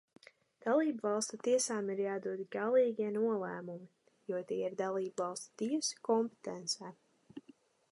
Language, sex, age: Latvian, female, under 19